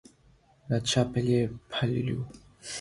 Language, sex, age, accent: Spanish, male, under 19, Andino-Pacífico: Colombia, Perú, Ecuador, oeste de Bolivia y Venezuela andina; Rioplatense: Argentina, Uruguay, este de Bolivia, Paraguay